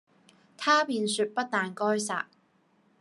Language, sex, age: Cantonese, female, 19-29